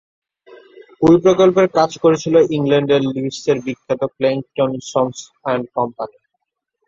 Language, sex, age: Bengali, male, 19-29